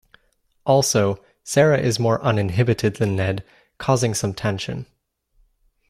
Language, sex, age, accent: English, male, 19-29, United States English